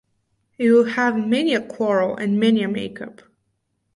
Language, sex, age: English, female, 19-29